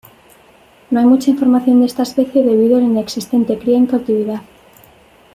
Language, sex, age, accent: Spanish, female, 19-29, España: Centro-Sur peninsular (Madrid, Toledo, Castilla-La Mancha)